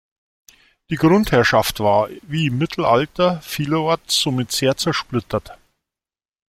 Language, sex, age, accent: German, male, 50-59, Deutschland Deutsch